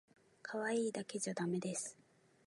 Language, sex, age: Japanese, female, 19-29